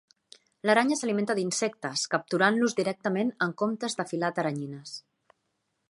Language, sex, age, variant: Catalan, female, 40-49, Central